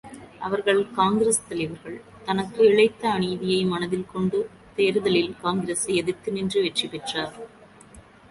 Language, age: Tamil, 40-49